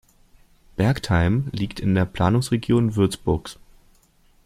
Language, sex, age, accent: German, male, 19-29, Deutschland Deutsch